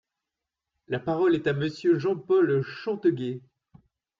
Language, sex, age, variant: French, male, 30-39, Français de métropole